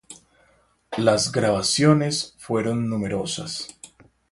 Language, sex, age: Spanish, male, 19-29